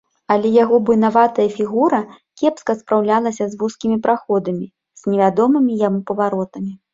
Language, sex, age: Belarusian, female, 30-39